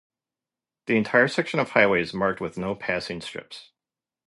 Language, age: English, 40-49